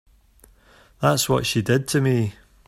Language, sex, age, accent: English, male, 40-49, Scottish English